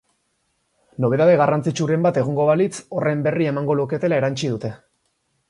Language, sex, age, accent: Basque, male, 19-29, Erdialdekoa edo Nafarra (Gipuzkoa, Nafarroa)